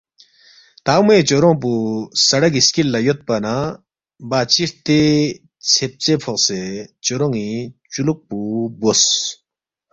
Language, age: Balti, 30-39